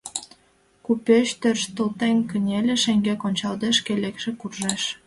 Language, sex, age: Mari, female, 19-29